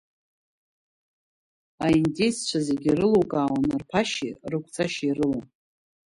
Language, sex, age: Abkhazian, female, 40-49